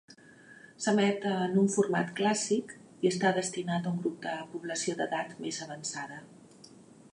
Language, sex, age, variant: Catalan, female, 50-59, Central